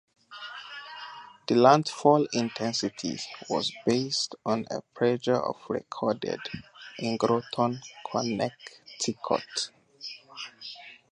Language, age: English, 19-29